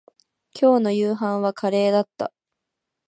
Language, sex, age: Japanese, female, 19-29